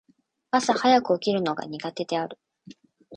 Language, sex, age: Japanese, female, 30-39